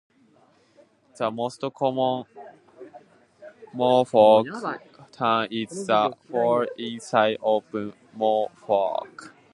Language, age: English, under 19